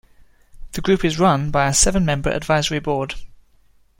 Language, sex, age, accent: English, male, 30-39, England English